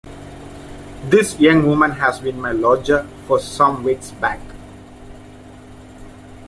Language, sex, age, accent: English, male, 19-29, India and South Asia (India, Pakistan, Sri Lanka)